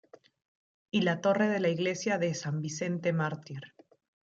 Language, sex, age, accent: Spanish, female, 19-29, Andino-Pacífico: Colombia, Perú, Ecuador, oeste de Bolivia y Venezuela andina